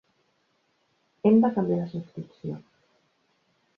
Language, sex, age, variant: Catalan, female, 40-49, Central